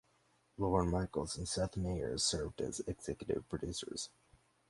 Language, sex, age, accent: English, male, under 19, United States English